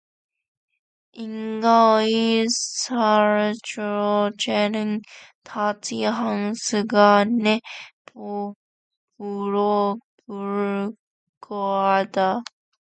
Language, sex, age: Korean, female, 19-29